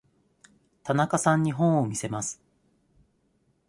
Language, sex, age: Japanese, male, 30-39